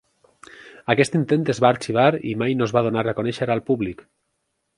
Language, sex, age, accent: Catalan, male, 19-29, valencià